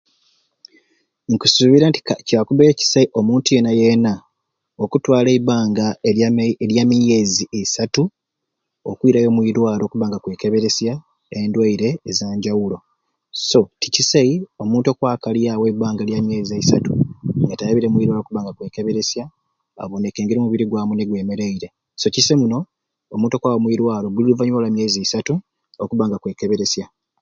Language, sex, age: Ruuli, male, 30-39